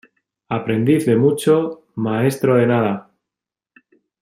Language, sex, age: Spanish, male, 30-39